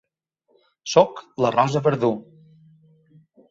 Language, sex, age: Catalan, male, 40-49